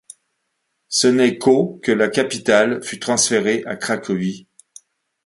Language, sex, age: French, male, 60-69